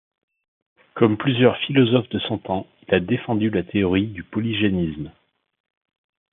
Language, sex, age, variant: French, male, 40-49, Français de métropole